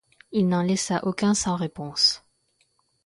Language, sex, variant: French, female, Français de métropole